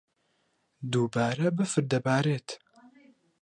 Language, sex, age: Central Kurdish, male, 19-29